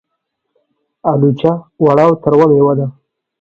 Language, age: Pashto, 40-49